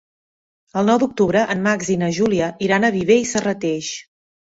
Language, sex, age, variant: Catalan, female, 40-49, Central